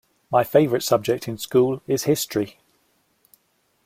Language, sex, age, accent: English, male, 40-49, England English